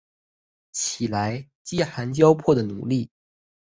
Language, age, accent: Chinese, 19-29, 出生地：山东省; 普通话